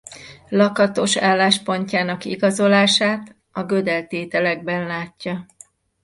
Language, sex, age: Hungarian, female, 50-59